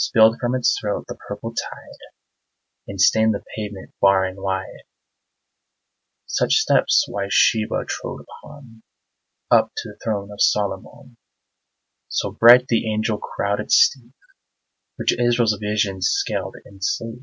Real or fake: real